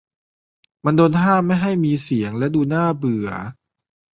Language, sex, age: Thai, male, 30-39